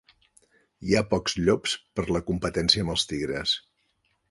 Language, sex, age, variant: Catalan, male, 60-69, Central